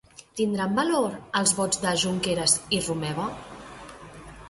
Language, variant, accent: Catalan, Central, central